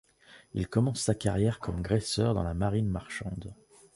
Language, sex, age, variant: French, male, 30-39, Français de métropole